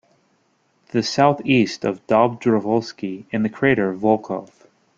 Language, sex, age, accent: English, male, 19-29, United States English